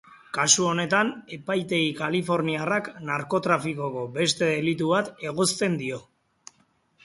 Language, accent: Basque, Mendebalekoa (Araba, Bizkaia, Gipuzkoako mendebaleko herri batzuk)